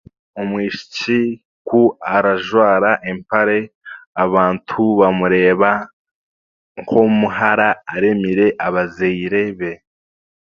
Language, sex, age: Chiga, male, 19-29